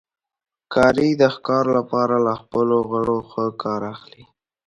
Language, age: Pashto, under 19